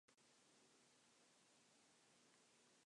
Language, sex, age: English, male, under 19